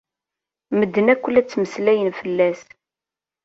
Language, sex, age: Kabyle, female, 30-39